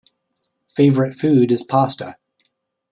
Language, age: English, 19-29